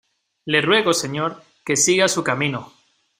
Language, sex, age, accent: Spanish, male, 19-29, España: Norte peninsular (Asturias, Castilla y León, Cantabria, País Vasco, Navarra, Aragón, La Rioja, Guadalajara, Cuenca)